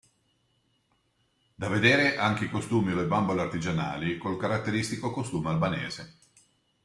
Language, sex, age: Italian, male, 60-69